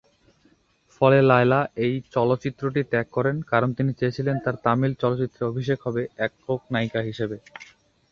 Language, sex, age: Bengali, male, 19-29